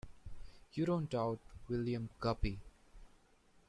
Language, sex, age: English, male, 19-29